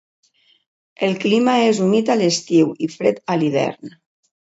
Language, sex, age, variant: Catalan, female, 50-59, Valencià meridional